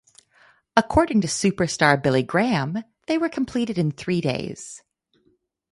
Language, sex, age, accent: English, female, 40-49, United States English